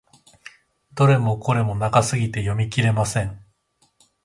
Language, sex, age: Japanese, male, 30-39